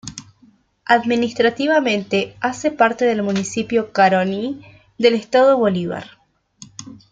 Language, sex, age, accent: Spanish, female, 30-39, Rioplatense: Argentina, Uruguay, este de Bolivia, Paraguay